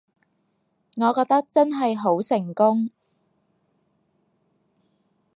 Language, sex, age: Cantonese, female, 19-29